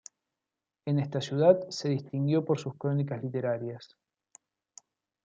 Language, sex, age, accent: Spanish, male, 40-49, Rioplatense: Argentina, Uruguay, este de Bolivia, Paraguay